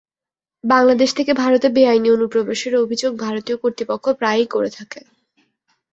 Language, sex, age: Bengali, female, 19-29